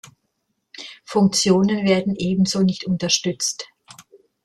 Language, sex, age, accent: German, female, 60-69, Deutschland Deutsch